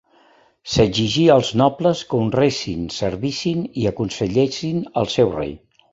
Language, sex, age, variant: Catalan, male, 70-79, Central